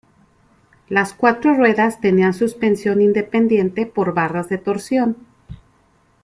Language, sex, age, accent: Spanish, female, 50-59, México